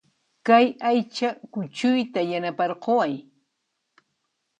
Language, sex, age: Puno Quechua, female, 19-29